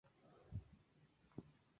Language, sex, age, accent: Spanish, male, 19-29, México